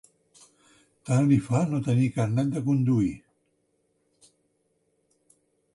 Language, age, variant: Catalan, 60-69, Central